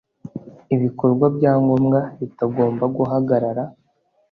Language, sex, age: Kinyarwanda, male, under 19